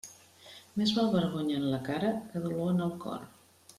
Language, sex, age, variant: Catalan, female, 50-59, Central